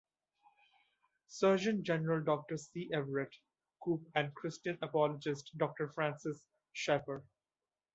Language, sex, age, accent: English, male, 19-29, India and South Asia (India, Pakistan, Sri Lanka)